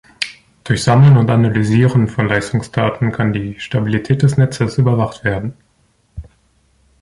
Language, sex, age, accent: German, male, 19-29, Deutschland Deutsch